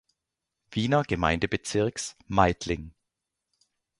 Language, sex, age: German, male, 40-49